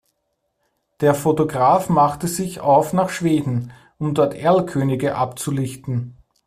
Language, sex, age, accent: German, male, 30-39, Österreichisches Deutsch